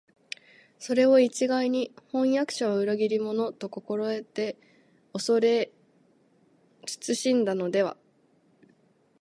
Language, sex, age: Japanese, female, 19-29